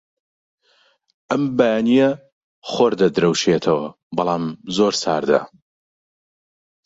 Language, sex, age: Central Kurdish, male, 40-49